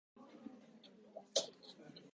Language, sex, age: Japanese, female, 19-29